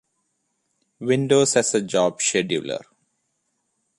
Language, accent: English, India and South Asia (India, Pakistan, Sri Lanka)